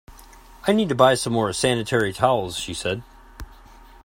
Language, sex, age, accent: English, male, 40-49, United States English